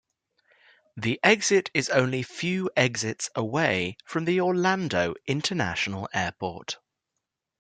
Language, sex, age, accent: English, male, 19-29, England English